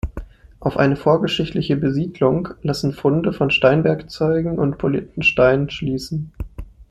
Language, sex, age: German, male, 19-29